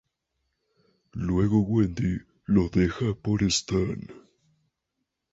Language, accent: Spanish, Andino-Pacífico: Colombia, Perú, Ecuador, oeste de Bolivia y Venezuela andina